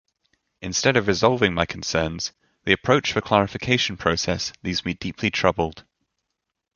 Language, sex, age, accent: English, male, 19-29, England English